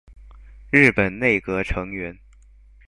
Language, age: Chinese, 19-29